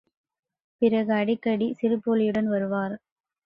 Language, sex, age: Tamil, female, under 19